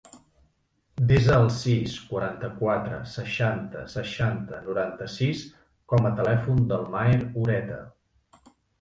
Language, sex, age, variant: Catalan, male, 40-49, Central